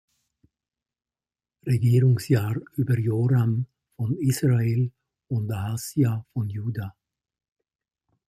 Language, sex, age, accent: German, male, 70-79, Schweizerdeutsch